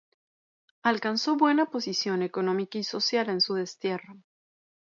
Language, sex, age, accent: Spanish, female, 30-39, México